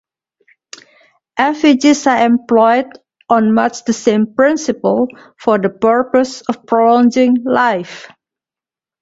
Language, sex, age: English, female, 40-49